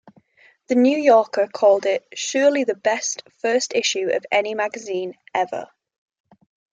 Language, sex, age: English, female, 19-29